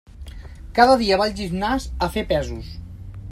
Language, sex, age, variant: Catalan, male, 40-49, Central